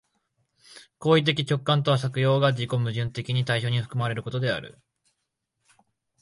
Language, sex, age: Japanese, male, 19-29